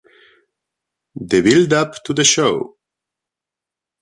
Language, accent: Spanish, España: Centro-Sur peninsular (Madrid, Toledo, Castilla-La Mancha)